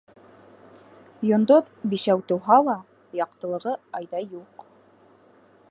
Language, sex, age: Bashkir, female, 19-29